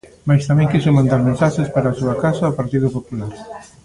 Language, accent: Galician, Normativo (estándar)